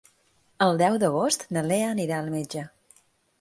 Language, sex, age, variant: Catalan, female, 40-49, Balear